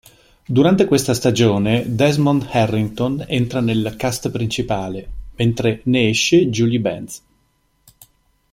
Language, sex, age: Italian, male, 50-59